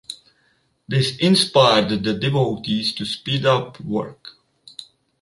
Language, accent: English, United States English; England English